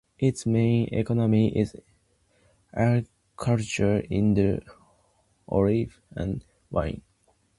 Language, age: English, under 19